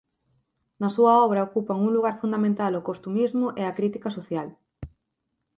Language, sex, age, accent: Galician, female, 30-39, Atlántico (seseo e gheada)